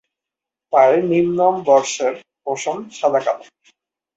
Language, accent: Bengali, Bangladeshi